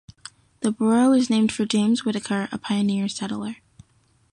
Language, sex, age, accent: English, female, 19-29, United States English